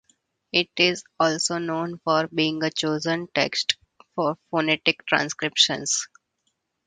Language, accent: English, India and South Asia (India, Pakistan, Sri Lanka)